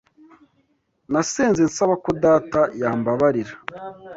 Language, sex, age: Kinyarwanda, male, 19-29